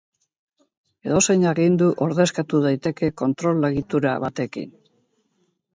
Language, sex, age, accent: Basque, female, 70-79, Mendebalekoa (Araba, Bizkaia, Gipuzkoako mendebaleko herri batzuk)